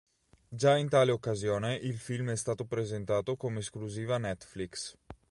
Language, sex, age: Italian, male, 30-39